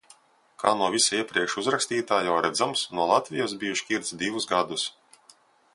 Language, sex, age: Latvian, male, 30-39